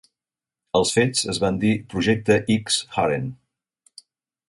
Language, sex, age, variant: Catalan, male, 60-69, Central